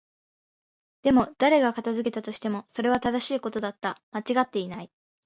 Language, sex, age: Japanese, female, 19-29